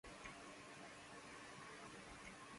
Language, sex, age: Spanish, male, 60-69